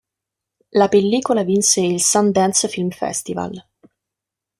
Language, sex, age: Italian, female, 19-29